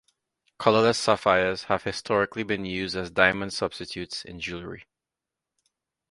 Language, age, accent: English, 30-39, West Indies and Bermuda (Bahamas, Bermuda, Jamaica, Trinidad)